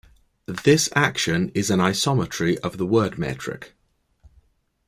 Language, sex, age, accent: English, male, 30-39, England English